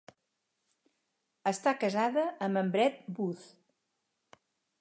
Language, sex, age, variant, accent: Catalan, female, 60-69, Central, Català central